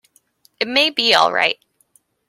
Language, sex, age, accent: English, female, 19-29, Canadian English